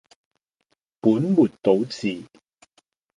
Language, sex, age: Cantonese, male, 50-59